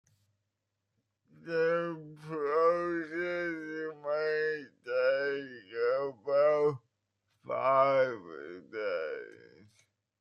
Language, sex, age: English, male, 19-29